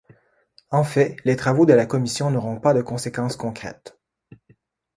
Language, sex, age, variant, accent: French, male, 40-49, Français d'Amérique du Nord, Français du Canada